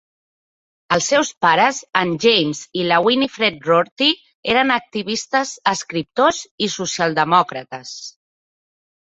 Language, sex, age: Catalan, female, 30-39